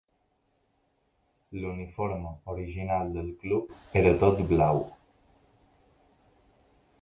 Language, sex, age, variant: Catalan, male, under 19, Balear